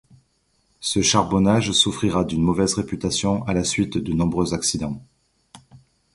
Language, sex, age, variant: French, male, 40-49, Français de métropole